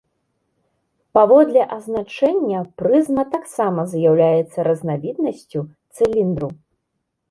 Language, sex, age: Belarusian, female, 19-29